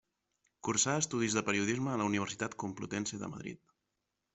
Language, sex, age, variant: Catalan, male, 30-39, Central